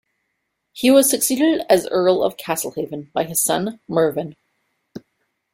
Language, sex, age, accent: English, female, 19-29, Canadian English